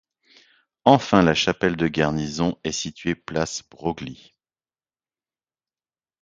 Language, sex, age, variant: French, male, 40-49, Français de métropole